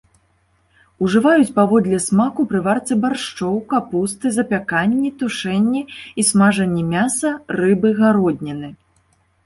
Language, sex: Belarusian, female